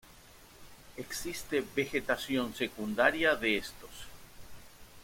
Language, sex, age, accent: Spanish, male, 60-69, Rioplatense: Argentina, Uruguay, este de Bolivia, Paraguay